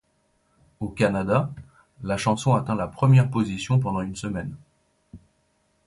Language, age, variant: French, 40-49, Français des départements et régions d'outre-mer